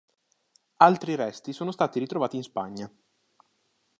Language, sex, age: Italian, male, 19-29